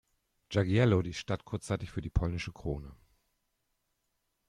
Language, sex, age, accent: German, male, 30-39, Deutschland Deutsch